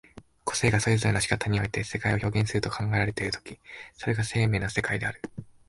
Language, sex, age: Japanese, male, under 19